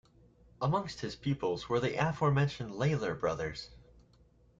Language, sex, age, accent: English, male, 19-29, United States English